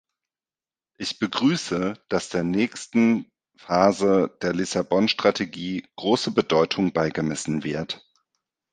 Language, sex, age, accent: German, male, 30-39, Deutschland Deutsch